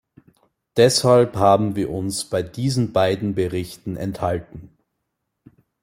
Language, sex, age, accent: German, male, 19-29, Österreichisches Deutsch